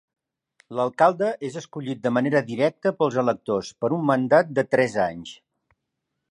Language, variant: Catalan, Central